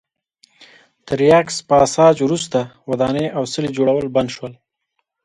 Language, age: Pashto, 30-39